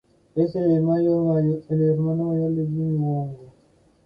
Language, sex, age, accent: Spanish, male, under 19, España: Centro-Sur peninsular (Madrid, Toledo, Castilla-La Mancha)